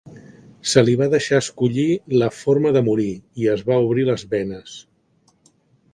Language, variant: Catalan, Central